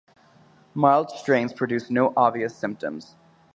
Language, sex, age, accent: English, male, 19-29, United States English